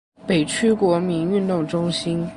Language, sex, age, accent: Chinese, male, under 19, 出生地：江西省